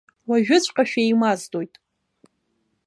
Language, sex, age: Abkhazian, female, 19-29